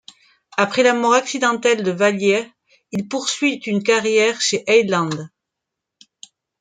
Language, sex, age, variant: French, female, 40-49, Français de métropole